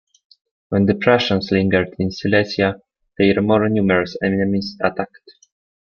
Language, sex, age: English, male, 19-29